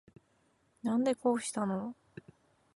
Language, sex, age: Japanese, female, 30-39